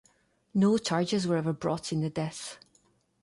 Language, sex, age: English, female, 30-39